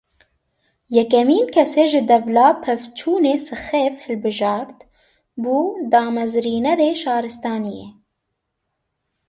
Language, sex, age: Kurdish, female, 19-29